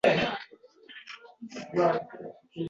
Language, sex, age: Uzbek, male, under 19